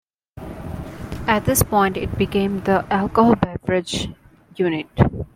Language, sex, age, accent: English, female, 19-29, India and South Asia (India, Pakistan, Sri Lanka)